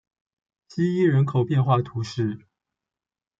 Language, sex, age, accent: Chinese, male, 19-29, 出生地：福建省